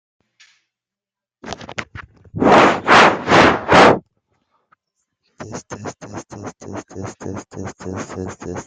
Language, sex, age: French, male, 19-29